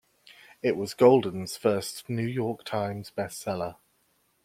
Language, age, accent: English, 19-29, England English